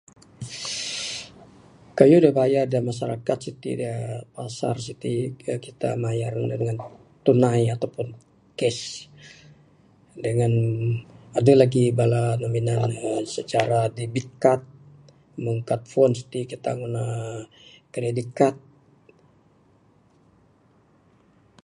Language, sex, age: Bukar-Sadung Bidayuh, male, 60-69